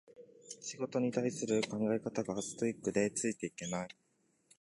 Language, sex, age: Japanese, male, 19-29